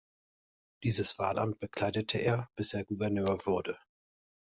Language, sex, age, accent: German, male, 40-49, Deutschland Deutsch